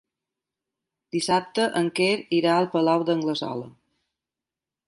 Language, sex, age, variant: Catalan, female, 50-59, Balear